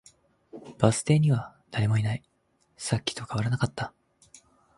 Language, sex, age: Japanese, male, 19-29